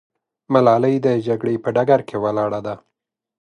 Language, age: Pashto, 30-39